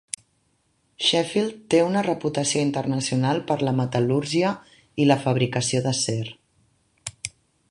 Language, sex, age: Catalan, female, 50-59